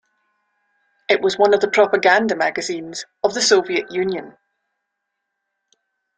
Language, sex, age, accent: English, female, 30-39, Scottish English